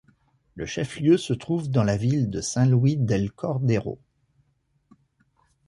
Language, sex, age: French, male, 40-49